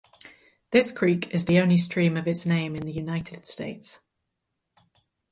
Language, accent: English, England English